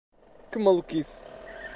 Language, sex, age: Portuguese, male, 19-29